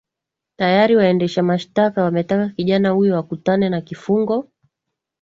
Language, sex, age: Swahili, female, 30-39